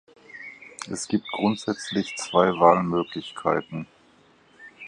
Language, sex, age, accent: German, male, 50-59, Deutschland Deutsch